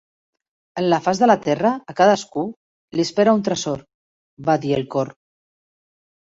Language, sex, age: Catalan, female, 50-59